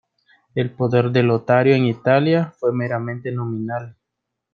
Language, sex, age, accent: Spanish, male, 19-29, América central